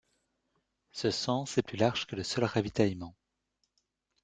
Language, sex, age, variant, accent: French, male, 19-29, Français d'Europe, Français de Belgique